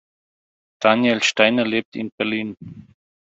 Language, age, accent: German, 30-39, Österreichisches Deutsch